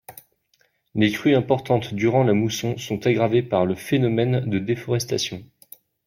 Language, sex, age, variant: French, male, 30-39, Français de métropole